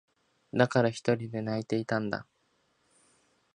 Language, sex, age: Japanese, male, under 19